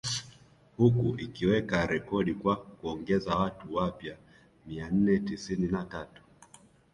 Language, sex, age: Swahili, male, 19-29